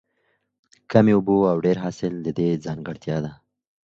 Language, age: Pashto, 19-29